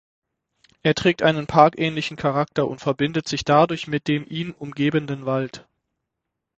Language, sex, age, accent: German, male, 30-39, Deutschland Deutsch